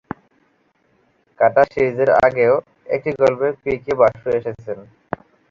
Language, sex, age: Bengali, male, 19-29